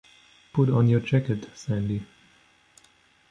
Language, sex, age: English, male, 30-39